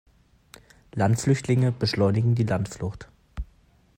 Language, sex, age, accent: German, male, 19-29, Deutschland Deutsch